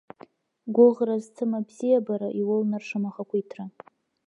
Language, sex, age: Abkhazian, female, under 19